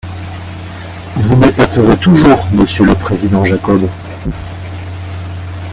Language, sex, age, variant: French, male, 30-39, Français de métropole